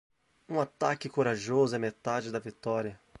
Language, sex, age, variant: Portuguese, male, 19-29, Portuguese (Brasil)